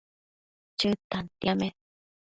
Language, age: Matsés, 19-29